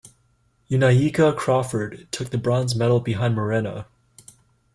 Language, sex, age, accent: English, male, 19-29, United States English